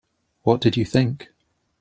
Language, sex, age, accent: English, male, 30-39, England English